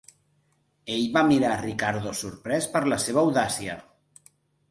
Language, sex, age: Catalan, male, 40-49